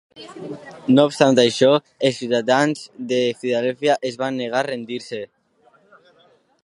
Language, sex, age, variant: Catalan, male, under 19, Alacantí